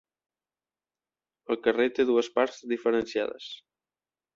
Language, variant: Catalan, Central